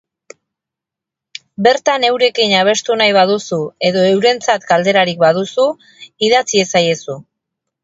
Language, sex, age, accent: Basque, female, 40-49, Erdialdekoa edo Nafarra (Gipuzkoa, Nafarroa)